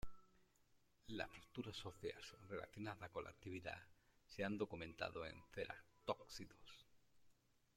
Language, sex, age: Spanish, male, 40-49